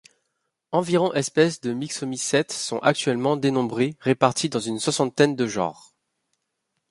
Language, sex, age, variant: French, male, 30-39, Français de métropole